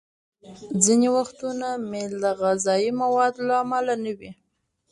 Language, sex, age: Pashto, female, under 19